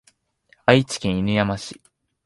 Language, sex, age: Japanese, male, 19-29